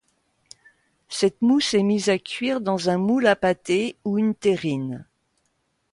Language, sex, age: French, female, 60-69